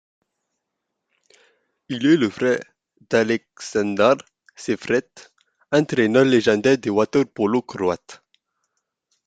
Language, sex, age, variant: French, male, under 19, Français de métropole